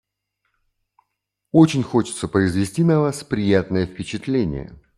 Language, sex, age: Russian, male, 50-59